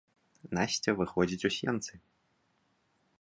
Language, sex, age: Belarusian, male, 30-39